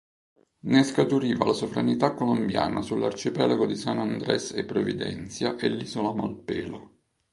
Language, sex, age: Italian, male, 50-59